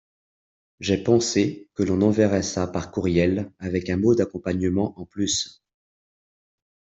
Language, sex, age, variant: French, male, 40-49, Français de métropole